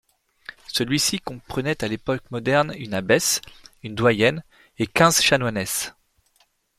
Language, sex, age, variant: French, male, 30-39, Français de métropole